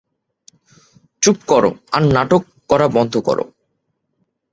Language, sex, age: Bengali, male, 19-29